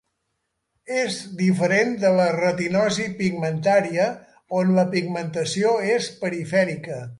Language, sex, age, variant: Catalan, male, 70-79, Central